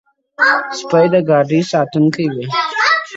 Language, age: Pashto, 19-29